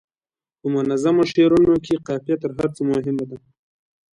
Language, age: Pashto, 19-29